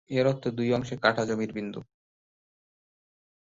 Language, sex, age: Bengali, male, 19-29